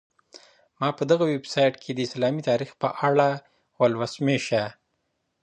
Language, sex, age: Pashto, male, 30-39